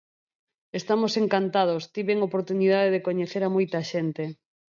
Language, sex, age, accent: Galician, female, 40-49, Normativo (estándar)